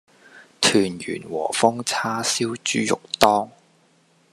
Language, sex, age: Cantonese, male, 30-39